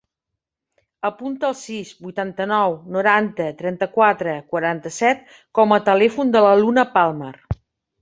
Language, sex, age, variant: Catalan, female, 50-59, Central